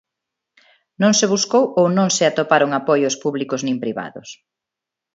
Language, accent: Galician, Neofalante